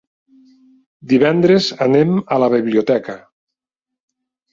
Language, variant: Catalan, Nord-Occidental